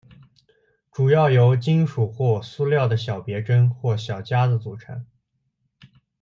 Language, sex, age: Chinese, male, 19-29